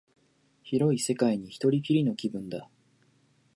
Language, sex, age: Japanese, male, 19-29